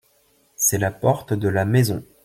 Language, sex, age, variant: French, male, 19-29, Français de métropole